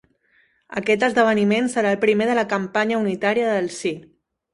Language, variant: Catalan, Central